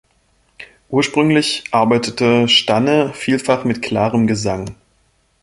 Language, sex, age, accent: German, male, 30-39, Deutschland Deutsch